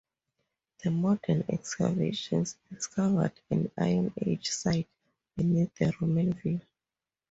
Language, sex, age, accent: English, female, 19-29, Southern African (South Africa, Zimbabwe, Namibia)